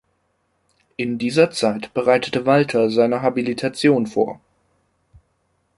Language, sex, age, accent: German, male, under 19, Deutschland Deutsch